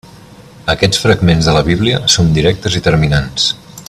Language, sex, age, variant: Catalan, male, 40-49, Nord-Occidental